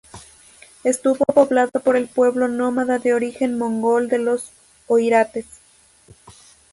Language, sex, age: Spanish, female, under 19